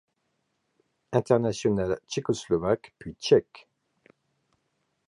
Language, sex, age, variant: French, male, 50-59, Français de métropole